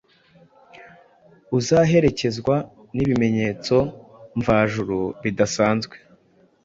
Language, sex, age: Kinyarwanda, male, 19-29